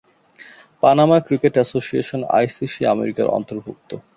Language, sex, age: Bengali, male, 19-29